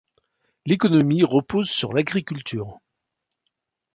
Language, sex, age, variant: French, male, 60-69, Français de métropole